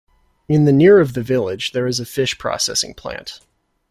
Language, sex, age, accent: English, male, 19-29, United States English